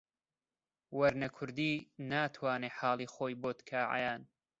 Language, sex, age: Central Kurdish, male, 19-29